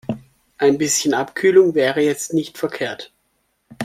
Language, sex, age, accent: German, male, 19-29, Deutschland Deutsch